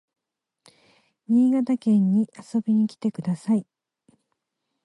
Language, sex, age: Japanese, female, 50-59